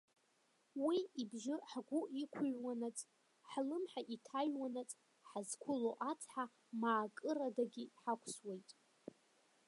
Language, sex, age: Abkhazian, female, under 19